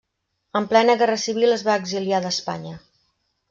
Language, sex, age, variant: Catalan, female, 50-59, Central